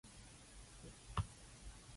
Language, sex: Cantonese, female